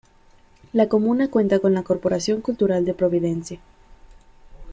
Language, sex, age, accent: Spanish, female, 19-29, México